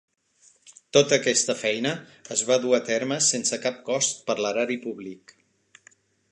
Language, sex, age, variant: Catalan, male, 50-59, Central